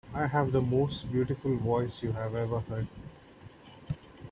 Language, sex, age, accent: English, male, 30-39, India and South Asia (India, Pakistan, Sri Lanka)